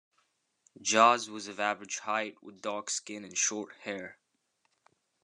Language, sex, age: English, male, under 19